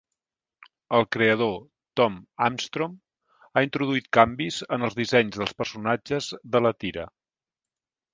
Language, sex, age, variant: Catalan, male, 50-59, Central